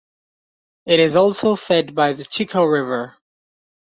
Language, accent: English, United States English